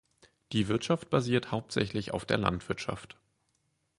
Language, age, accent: German, 19-29, Deutschland Deutsch